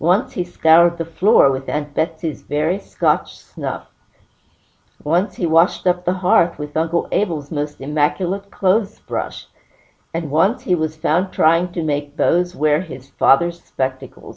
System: none